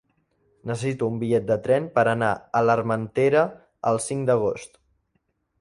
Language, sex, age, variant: Catalan, male, under 19, Central